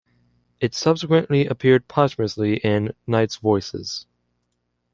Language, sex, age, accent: English, male, under 19, United States English